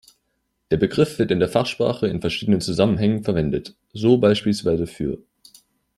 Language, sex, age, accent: German, male, 19-29, Deutschland Deutsch